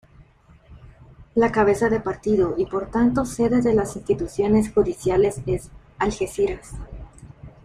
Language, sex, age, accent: Spanish, female, 19-29, América central